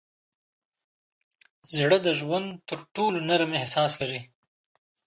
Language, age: Pashto, 19-29